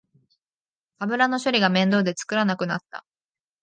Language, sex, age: Japanese, female, under 19